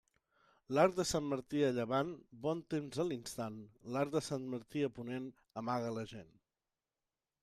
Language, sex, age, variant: Catalan, male, 30-39, Central